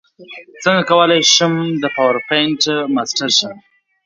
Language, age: Pashto, 19-29